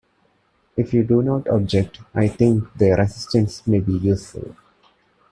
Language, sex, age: English, male, 19-29